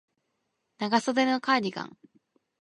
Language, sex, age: Japanese, female, 19-29